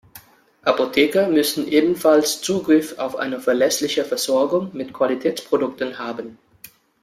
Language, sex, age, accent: German, male, 30-39, Deutschland Deutsch